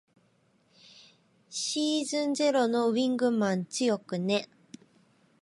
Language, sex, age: Japanese, female, 19-29